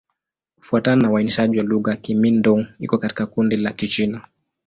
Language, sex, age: Swahili, male, 19-29